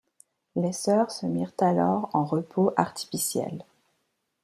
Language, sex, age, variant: French, female, 19-29, Français de métropole